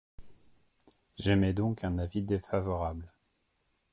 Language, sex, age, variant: French, male, 30-39, Français de métropole